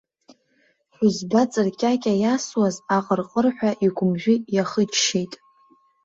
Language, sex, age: Abkhazian, female, under 19